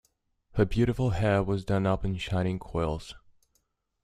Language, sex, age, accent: English, male, 30-39, United States English